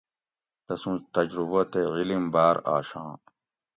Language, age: Gawri, 40-49